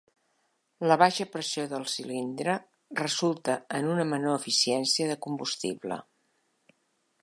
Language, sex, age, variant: Catalan, female, 60-69, Central